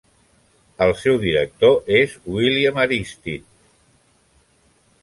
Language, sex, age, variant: Catalan, male, 60-69, Central